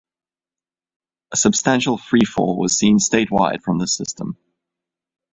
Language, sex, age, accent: English, male, 19-29, Southern African (South Africa, Zimbabwe, Namibia)